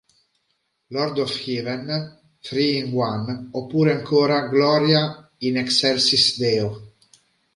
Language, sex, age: Italian, male, 40-49